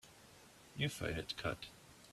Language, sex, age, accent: English, male, 19-29, Canadian English